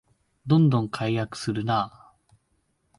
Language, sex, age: Japanese, male, 19-29